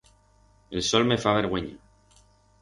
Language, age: Aragonese, 40-49